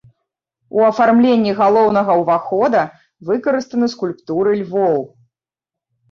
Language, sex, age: Belarusian, female, 30-39